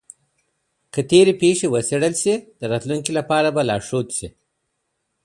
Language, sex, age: Pashto, female, 30-39